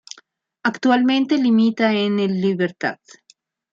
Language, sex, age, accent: Spanish, female, 50-59, México